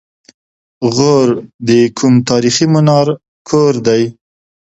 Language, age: Pashto, 30-39